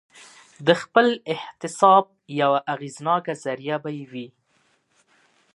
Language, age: Pashto, 30-39